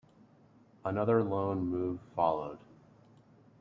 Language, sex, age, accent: English, male, 30-39, United States English